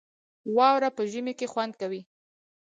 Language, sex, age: Pashto, female, 19-29